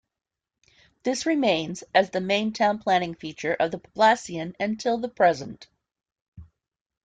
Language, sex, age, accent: English, female, 40-49, Canadian English